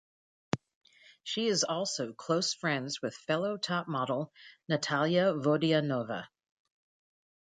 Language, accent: English, United States English